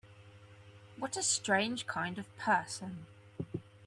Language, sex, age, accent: English, female, 30-39, England English